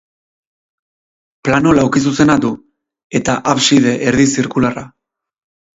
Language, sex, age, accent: Basque, male, 30-39, Erdialdekoa edo Nafarra (Gipuzkoa, Nafarroa)